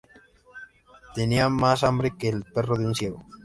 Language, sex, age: Spanish, male, 19-29